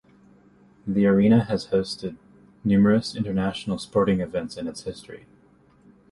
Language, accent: English, United States English